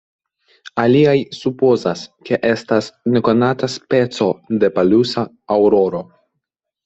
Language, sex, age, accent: Esperanto, male, under 19, Internacia